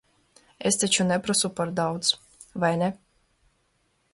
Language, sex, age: Latvian, female, 19-29